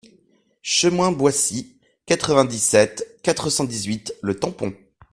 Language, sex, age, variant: French, male, 19-29, Français de métropole